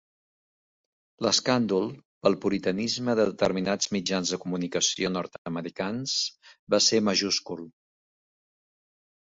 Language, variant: Catalan, Central